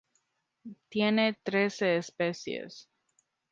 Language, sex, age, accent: Spanish, female, 30-39, Andino-Pacífico: Colombia, Perú, Ecuador, oeste de Bolivia y Venezuela andina